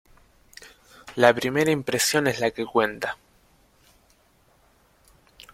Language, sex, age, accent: Spanish, male, 19-29, Rioplatense: Argentina, Uruguay, este de Bolivia, Paraguay